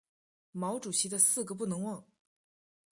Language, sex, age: Chinese, female, under 19